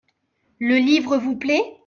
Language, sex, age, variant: French, male, 30-39, Français de métropole